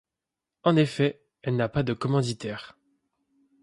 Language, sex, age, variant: French, male, 30-39, Français de métropole